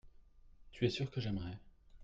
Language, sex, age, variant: French, male, 30-39, Français de métropole